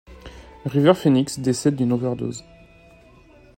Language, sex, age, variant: French, male, 19-29, Français de métropole